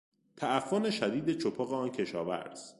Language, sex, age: Persian, male, 30-39